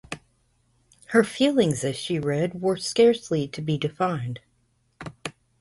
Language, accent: English, United States English